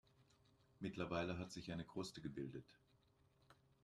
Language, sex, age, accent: German, male, 60-69, Deutschland Deutsch